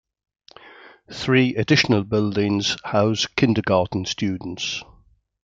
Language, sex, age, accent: English, male, 60-69, England English